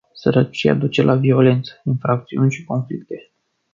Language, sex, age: Romanian, male, 19-29